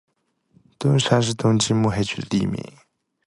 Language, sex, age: Chinese, male, 19-29